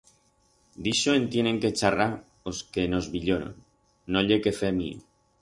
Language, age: Aragonese, 40-49